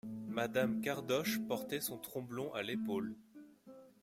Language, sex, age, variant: French, male, 19-29, Français de métropole